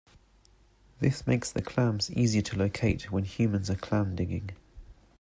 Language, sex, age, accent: English, male, 30-39, England English